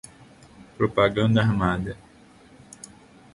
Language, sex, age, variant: Portuguese, male, 19-29, Portuguese (Brasil)